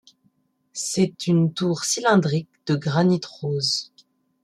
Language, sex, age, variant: French, female, 19-29, Français de métropole